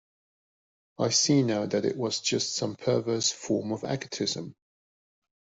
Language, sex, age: English, male, 50-59